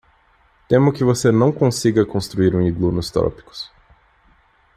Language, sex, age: Portuguese, male, 19-29